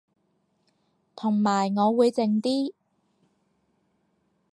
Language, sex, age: Cantonese, female, 19-29